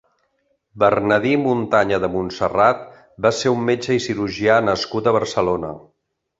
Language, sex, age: Catalan, male, 60-69